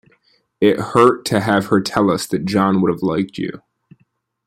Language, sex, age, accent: English, male, 19-29, United States English